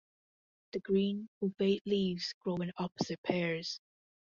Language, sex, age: English, female, under 19